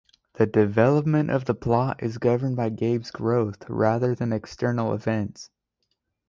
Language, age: English, under 19